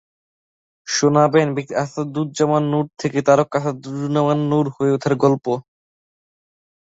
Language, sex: Bengali, male